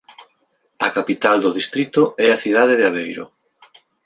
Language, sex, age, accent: Galician, male, 50-59, Normativo (estándar)